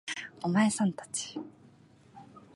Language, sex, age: Japanese, female, 19-29